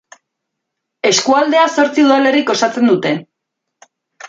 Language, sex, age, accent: Basque, female, 40-49, Erdialdekoa edo Nafarra (Gipuzkoa, Nafarroa)